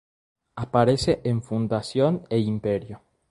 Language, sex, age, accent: Spanish, male, 19-29, México